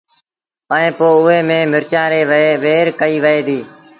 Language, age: Sindhi Bhil, under 19